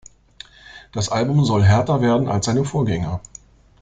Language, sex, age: German, male, 50-59